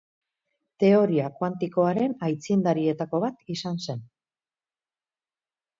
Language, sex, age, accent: Basque, female, 50-59, Mendebalekoa (Araba, Bizkaia, Gipuzkoako mendebaleko herri batzuk)